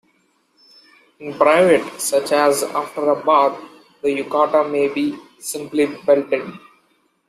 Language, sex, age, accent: English, male, 19-29, India and South Asia (India, Pakistan, Sri Lanka)